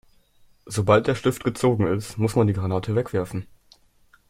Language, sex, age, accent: German, male, under 19, Deutschland Deutsch